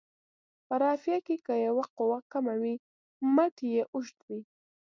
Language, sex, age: Pashto, female, under 19